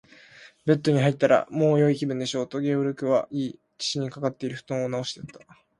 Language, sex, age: Japanese, male, 19-29